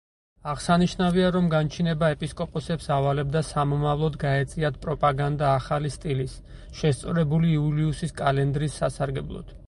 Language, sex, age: Georgian, male, 30-39